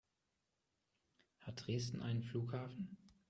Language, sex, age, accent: German, male, 40-49, Deutschland Deutsch